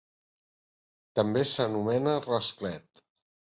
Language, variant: Catalan, Central